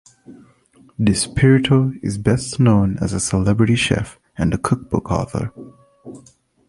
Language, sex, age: English, male, 19-29